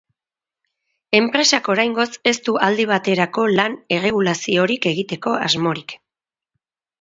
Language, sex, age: Basque, female, 40-49